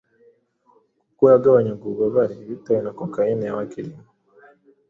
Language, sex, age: Kinyarwanda, male, 19-29